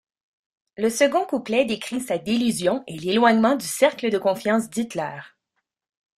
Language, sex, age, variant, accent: French, female, 30-39, Français d'Amérique du Nord, Français du Canada